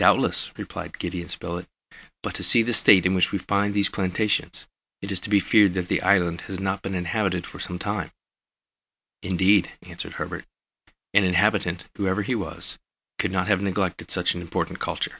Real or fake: real